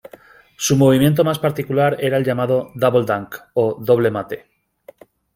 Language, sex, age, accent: Spanish, male, 40-49, España: Centro-Sur peninsular (Madrid, Toledo, Castilla-La Mancha)